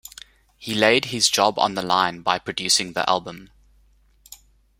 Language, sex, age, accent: English, male, 30-39, Southern African (South Africa, Zimbabwe, Namibia)